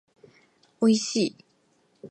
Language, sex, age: Japanese, female, 19-29